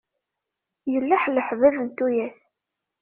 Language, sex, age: Kabyle, female, 30-39